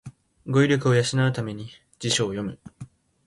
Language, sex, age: Japanese, male, 19-29